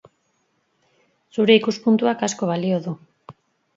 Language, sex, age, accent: Basque, female, 40-49, Mendebalekoa (Araba, Bizkaia, Gipuzkoako mendebaleko herri batzuk)